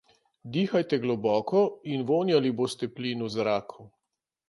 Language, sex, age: Slovenian, male, 60-69